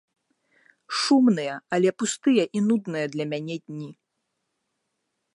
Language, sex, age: Belarusian, female, 19-29